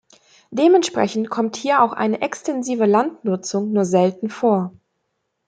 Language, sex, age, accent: German, female, 19-29, Deutschland Deutsch